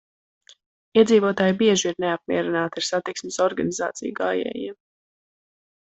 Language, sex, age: Latvian, female, under 19